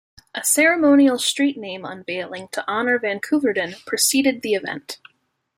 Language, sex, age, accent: English, female, 19-29, United States English